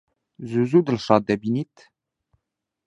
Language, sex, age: Central Kurdish, male, 19-29